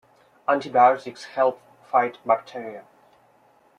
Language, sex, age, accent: English, male, 19-29, United States English